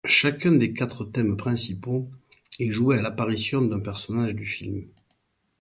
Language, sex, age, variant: French, male, 50-59, Français de métropole